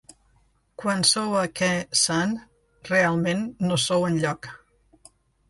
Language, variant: Catalan, Central